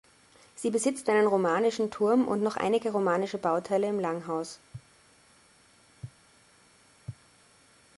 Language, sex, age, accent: German, female, 30-39, Österreichisches Deutsch